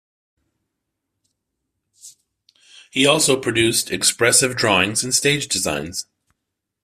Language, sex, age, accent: English, male, 50-59, United States English